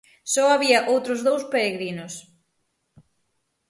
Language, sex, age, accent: Galician, female, 30-39, Atlántico (seseo e gheada); Normativo (estándar)